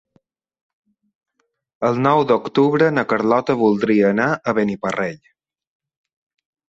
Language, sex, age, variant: Catalan, male, 30-39, Balear